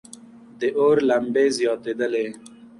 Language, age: Pashto, 19-29